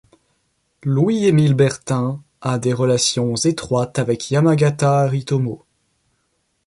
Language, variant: French, Français de métropole